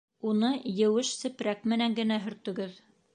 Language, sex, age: Bashkir, female, 50-59